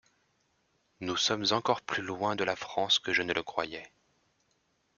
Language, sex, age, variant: French, male, 30-39, Français de métropole